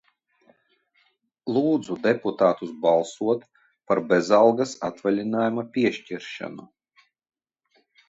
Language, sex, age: Latvian, male, 40-49